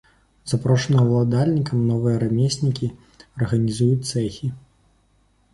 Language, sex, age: Belarusian, male, 19-29